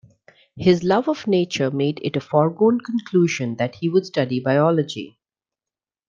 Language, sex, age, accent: English, female, 40-49, India and South Asia (India, Pakistan, Sri Lanka)